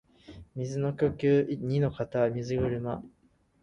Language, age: Japanese, under 19